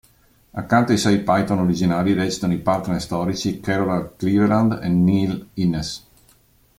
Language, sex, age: Italian, male, 40-49